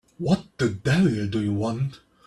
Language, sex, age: English, male, 19-29